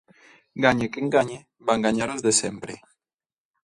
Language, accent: Galician, Normativo (estándar)